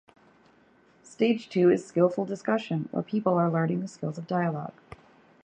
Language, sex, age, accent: English, female, 30-39, United States English